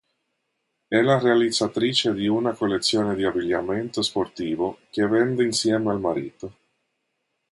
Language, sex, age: Italian, male, 30-39